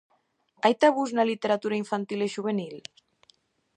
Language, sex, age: Galician, female, 19-29